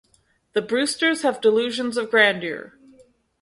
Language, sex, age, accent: English, female, 30-39, Canadian English